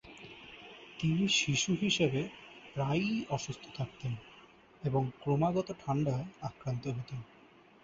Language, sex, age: Bengali, male, 19-29